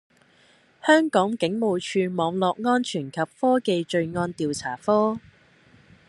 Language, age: Cantonese, 19-29